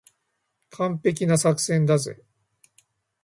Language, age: Japanese, 50-59